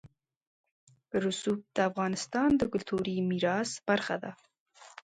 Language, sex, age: Pashto, female, 19-29